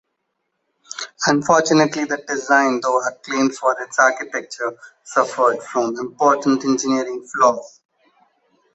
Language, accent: English, India and South Asia (India, Pakistan, Sri Lanka)